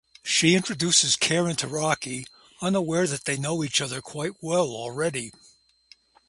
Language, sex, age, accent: English, male, 70-79, United States English